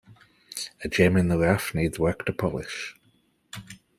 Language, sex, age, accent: English, male, 30-39, Australian English